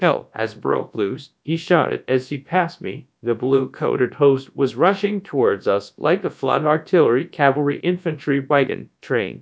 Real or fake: fake